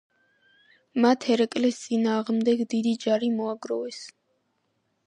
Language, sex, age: Georgian, female, under 19